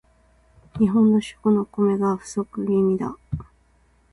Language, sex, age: Japanese, female, 30-39